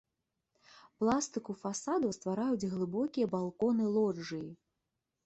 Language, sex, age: Belarusian, female, 19-29